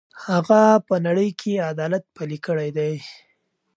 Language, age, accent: Pashto, 19-29, پکتیا ولایت، احمدزی